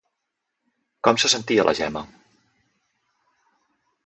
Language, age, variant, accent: Catalan, 30-39, Central, central